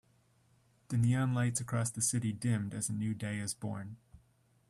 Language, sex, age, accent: English, male, 30-39, United States English